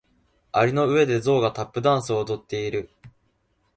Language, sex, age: Japanese, male, 19-29